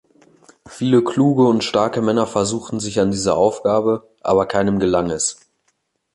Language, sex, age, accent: German, male, under 19, Deutschland Deutsch